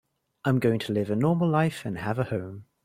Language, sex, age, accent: English, male, 19-29, England English